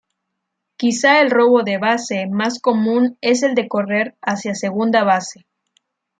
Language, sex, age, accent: Spanish, female, 19-29, México